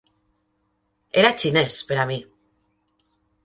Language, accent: Catalan, valencià